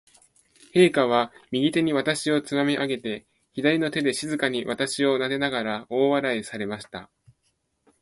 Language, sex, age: Japanese, male, under 19